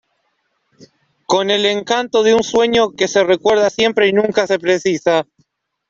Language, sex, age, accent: Spanish, male, 19-29, Rioplatense: Argentina, Uruguay, este de Bolivia, Paraguay